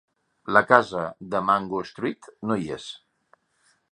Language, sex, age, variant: Catalan, male, 50-59, Central